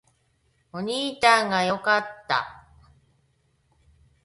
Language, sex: Japanese, female